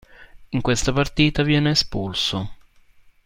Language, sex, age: Italian, male, 19-29